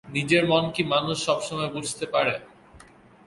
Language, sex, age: Bengali, male, under 19